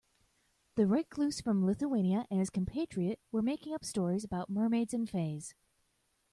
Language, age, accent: English, 30-39, United States English